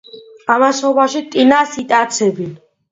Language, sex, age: Georgian, male, under 19